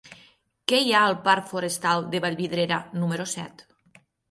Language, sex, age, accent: Catalan, female, 30-39, Ebrenc